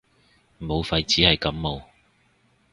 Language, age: Cantonese, 30-39